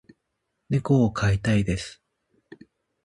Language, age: Japanese, 19-29